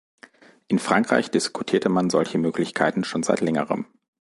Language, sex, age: German, male, 40-49